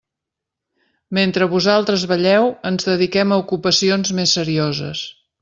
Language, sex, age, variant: Catalan, female, 50-59, Central